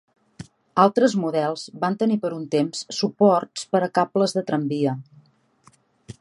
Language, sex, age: Catalan, female, 40-49